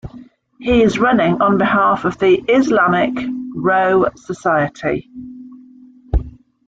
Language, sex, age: English, female, 50-59